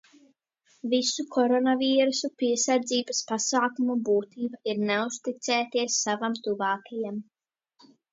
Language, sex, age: Latvian, female, under 19